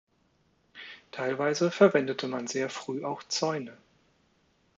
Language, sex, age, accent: German, male, 40-49, Deutschland Deutsch